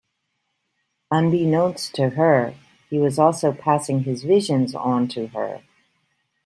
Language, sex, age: English, female, 60-69